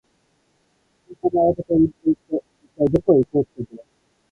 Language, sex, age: Japanese, male, 19-29